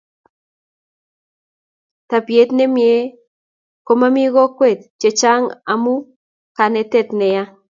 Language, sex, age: Kalenjin, female, 19-29